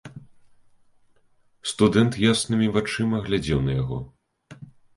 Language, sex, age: Belarusian, male, 19-29